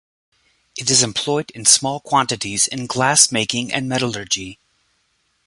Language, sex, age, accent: English, male, 40-49, United States English